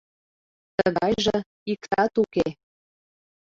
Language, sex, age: Mari, female, 19-29